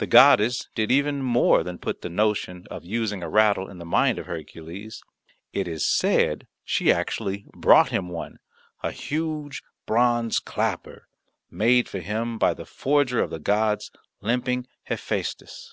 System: none